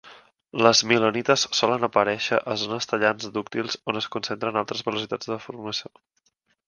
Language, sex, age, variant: Catalan, male, 19-29, Central